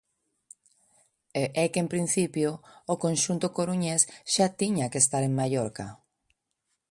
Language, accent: Galician, Normativo (estándar)